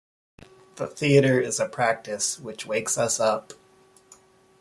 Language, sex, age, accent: English, male, 30-39, United States English